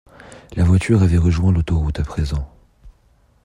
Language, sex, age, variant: French, male, under 19, Français de métropole